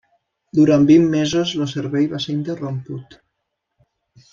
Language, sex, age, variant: Catalan, male, under 19, Nord-Occidental